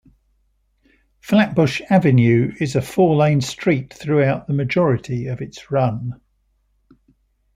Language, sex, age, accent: English, male, 60-69, England English